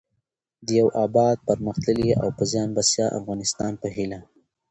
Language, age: Pashto, 19-29